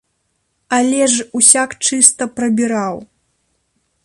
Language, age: Belarusian, 19-29